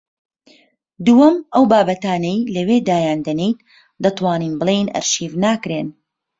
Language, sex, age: Central Kurdish, female, 30-39